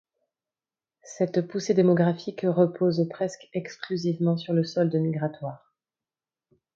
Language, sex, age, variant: French, female, 30-39, Français de métropole